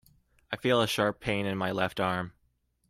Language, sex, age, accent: English, male, 19-29, United States English